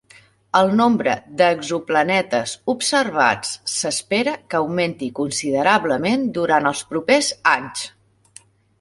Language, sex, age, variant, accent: Catalan, female, 40-49, Central, central